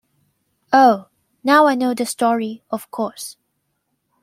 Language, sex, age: English, female, 19-29